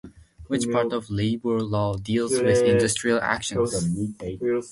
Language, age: English, under 19